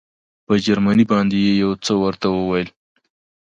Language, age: Pashto, 30-39